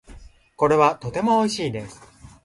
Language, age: Japanese, 40-49